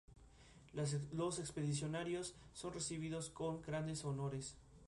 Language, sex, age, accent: Spanish, male, 19-29, México